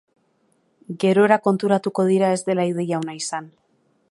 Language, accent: Basque, Mendebalekoa (Araba, Bizkaia, Gipuzkoako mendebaleko herri batzuk)